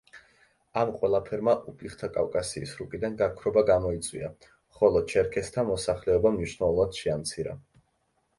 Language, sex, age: Georgian, male, 19-29